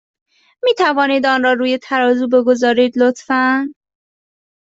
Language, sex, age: Persian, female, 30-39